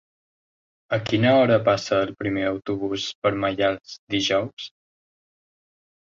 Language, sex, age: Catalan, male, under 19